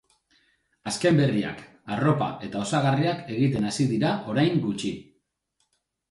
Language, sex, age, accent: Basque, male, 30-39, Mendebalekoa (Araba, Bizkaia, Gipuzkoako mendebaleko herri batzuk)